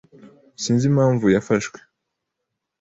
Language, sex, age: Kinyarwanda, male, 30-39